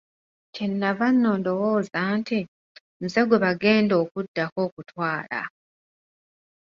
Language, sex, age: Ganda, female, 30-39